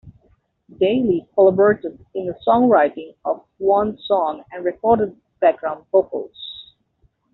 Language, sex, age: English, male, 19-29